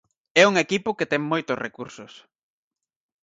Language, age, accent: Galician, 19-29, Atlántico (seseo e gheada); Normativo (estándar)